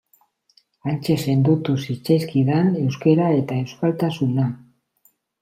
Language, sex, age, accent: Basque, male, 50-59, Mendebalekoa (Araba, Bizkaia, Gipuzkoako mendebaleko herri batzuk)